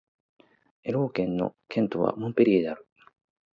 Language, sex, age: Japanese, male, 40-49